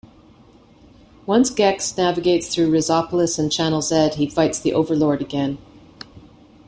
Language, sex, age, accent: English, female, 50-59, Canadian English